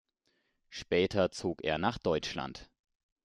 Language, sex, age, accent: German, male, 19-29, Deutschland Deutsch